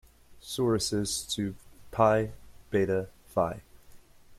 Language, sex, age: English, male, 30-39